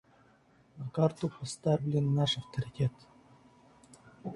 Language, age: Russian, 19-29